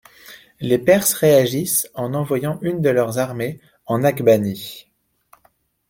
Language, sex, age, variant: French, male, 19-29, Français de métropole